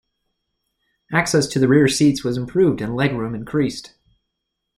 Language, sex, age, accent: English, male, 30-39, United States English